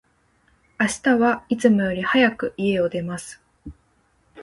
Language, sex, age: Japanese, female, 19-29